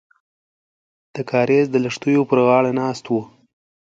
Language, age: Pashto, under 19